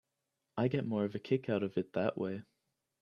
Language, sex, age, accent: English, male, under 19, United States English